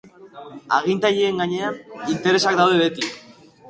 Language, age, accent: Basque, under 19, Mendebalekoa (Araba, Bizkaia, Gipuzkoako mendebaleko herri batzuk)